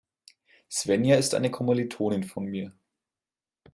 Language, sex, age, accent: German, male, 19-29, Deutschland Deutsch